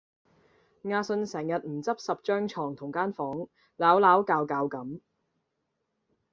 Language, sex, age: Cantonese, female, 19-29